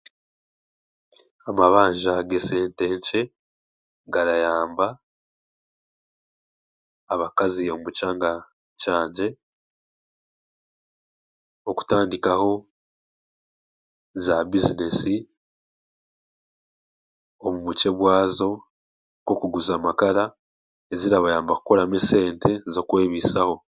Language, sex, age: Chiga, male, 19-29